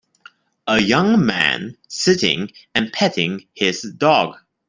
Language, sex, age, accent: English, male, 19-29, Malaysian English